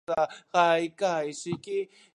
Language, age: Japanese, 19-29